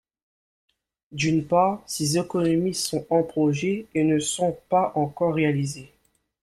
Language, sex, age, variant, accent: French, male, 19-29, Français des départements et régions d'outre-mer, Français de La Réunion